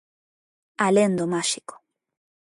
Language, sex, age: Galician, female, 30-39